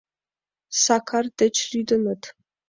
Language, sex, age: Mari, female, 19-29